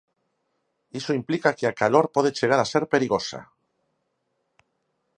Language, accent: Galician, Normativo (estándar)